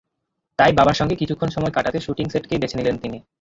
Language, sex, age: Bengali, male, 19-29